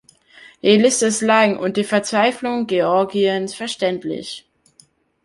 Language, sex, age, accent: German, male, under 19, Deutschland Deutsch